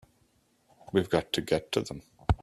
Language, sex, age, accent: English, male, 40-49, Irish English